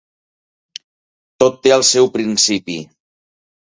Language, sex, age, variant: Catalan, male, 40-49, Central